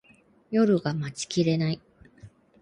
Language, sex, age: Japanese, female, 30-39